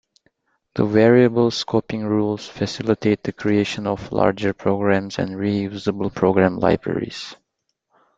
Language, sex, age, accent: English, male, 30-39, Singaporean English